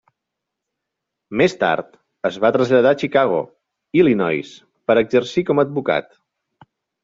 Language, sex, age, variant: Catalan, male, 30-39, Nord-Occidental